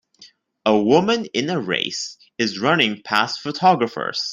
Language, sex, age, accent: English, male, 19-29, Malaysian English